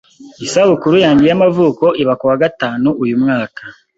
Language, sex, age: Kinyarwanda, male, 19-29